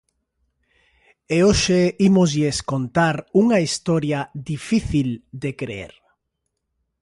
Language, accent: Galician, Normativo (estándar)